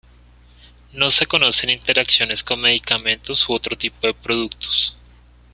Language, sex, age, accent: Spanish, male, 30-39, Caribe: Cuba, Venezuela, Puerto Rico, República Dominicana, Panamá, Colombia caribeña, México caribeño, Costa del golfo de México